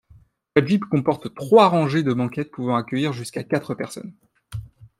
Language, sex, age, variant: French, male, 19-29, Français de métropole